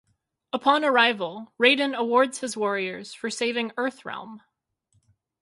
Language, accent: English, United States English